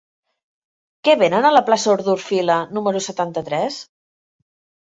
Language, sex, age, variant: Catalan, female, 40-49, Central